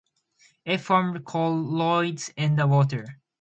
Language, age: English, 19-29